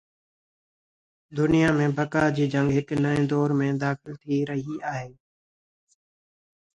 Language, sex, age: Sindhi, male, 19-29